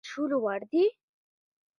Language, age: Pashto, under 19